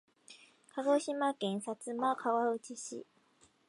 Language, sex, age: Japanese, female, 19-29